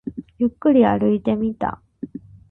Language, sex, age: Japanese, female, 19-29